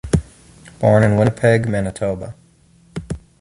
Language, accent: English, United States English